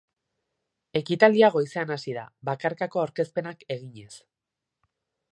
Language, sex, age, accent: Basque, male, 19-29, Erdialdekoa edo Nafarra (Gipuzkoa, Nafarroa)